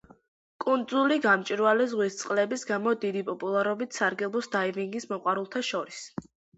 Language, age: Georgian, under 19